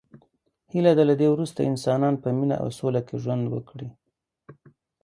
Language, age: Pashto, 40-49